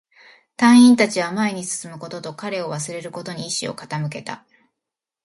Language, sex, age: Japanese, female, 40-49